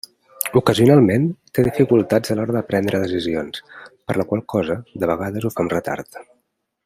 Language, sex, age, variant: Catalan, male, 40-49, Central